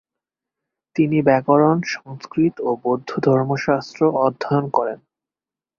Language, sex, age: Bengali, male, 19-29